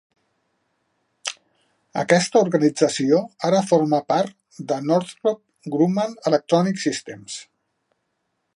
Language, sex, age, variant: Catalan, male, 40-49, Central